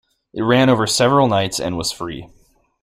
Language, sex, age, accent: English, male, 19-29, United States English